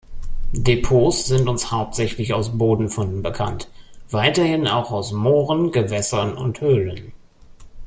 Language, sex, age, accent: German, male, 30-39, Deutschland Deutsch